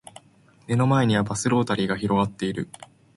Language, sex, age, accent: Japanese, male, 19-29, 標準語